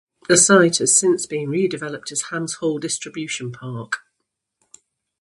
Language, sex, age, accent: English, female, 50-59, England English